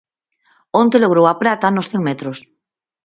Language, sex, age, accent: Galician, female, 30-39, Normativo (estándar)